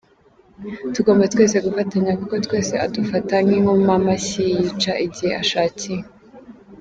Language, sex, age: Kinyarwanda, female, 19-29